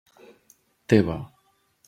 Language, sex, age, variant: Catalan, male, 30-39, Central